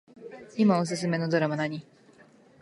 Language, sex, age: Japanese, female, 19-29